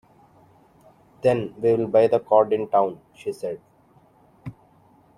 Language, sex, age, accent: English, male, 19-29, India and South Asia (India, Pakistan, Sri Lanka)